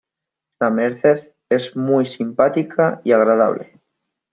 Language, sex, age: Spanish, male, 19-29